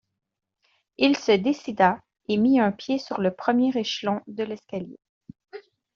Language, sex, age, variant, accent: French, female, 40-49, Français d'Amérique du Nord, Français du Canada